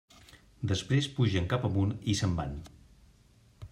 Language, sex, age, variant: Catalan, male, 50-59, Central